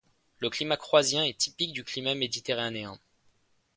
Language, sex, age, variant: French, male, 19-29, Français de métropole